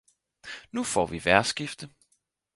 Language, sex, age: Danish, male, 19-29